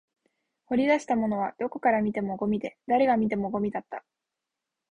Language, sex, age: Japanese, female, 19-29